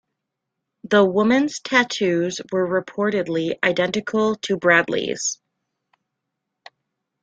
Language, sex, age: English, female, 30-39